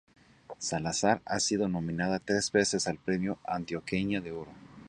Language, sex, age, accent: Spanish, male, 30-39, México